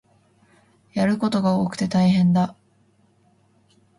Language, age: Japanese, 19-29